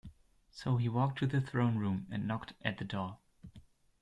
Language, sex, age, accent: English, male, 30-39, United States English